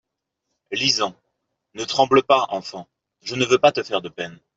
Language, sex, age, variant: French, male, 19-29, Français de métropole